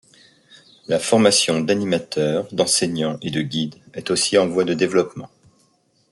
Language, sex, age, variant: French, male, 40-49, Français de métropole